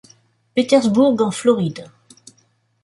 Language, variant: French, Français de métropole